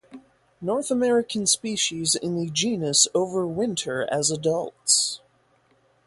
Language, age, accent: English, 19-29, United States English